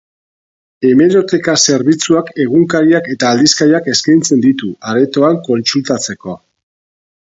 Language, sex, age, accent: Basque, male, 50-59, Mendebalekoa (Araba, Bizkaia, Gipuzkoako mendebaleko herri batzuk)